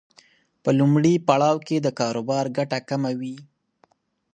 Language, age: Pashto, 19-29